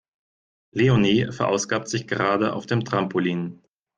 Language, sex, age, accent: German, male, 30-39, Deutschland Deutsch